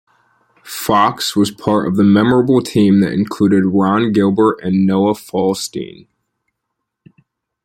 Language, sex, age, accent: English, male, 19-29, United States English